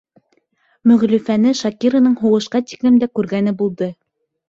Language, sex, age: Bashkir, female, 19-29